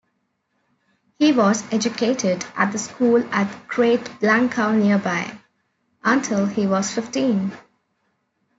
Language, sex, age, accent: English, female, 19-29, India and South Asia (India, Pakistan, Sri Lanka)